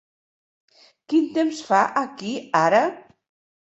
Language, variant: Catalan, Central